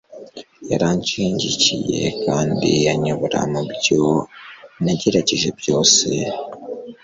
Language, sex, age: Kinyarwanda, male, 19-29